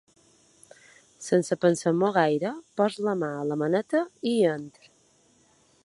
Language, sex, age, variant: Catalan, female, 30-39, Balear